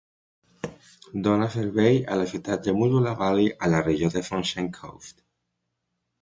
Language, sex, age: Catalan, male, 19-29